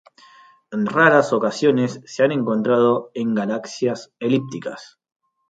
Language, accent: Spanish, Rioplatense: Argentina, Uruguay, este de Bolivia, Paraguay